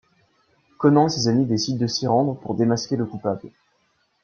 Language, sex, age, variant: French, male, 19-29, Français de métropole